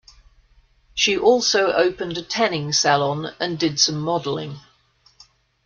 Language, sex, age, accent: English, female, 50-59, Australian English